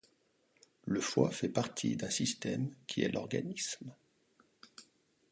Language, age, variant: French, 40-49, Français de métropole